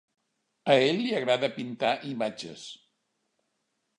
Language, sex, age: Catalan, male, 60-69